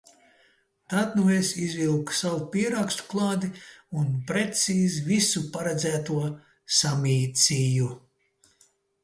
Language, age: Latvian, 70-79